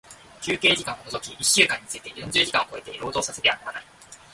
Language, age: Japanese, 19-29